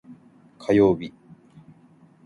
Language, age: Japanese, under 19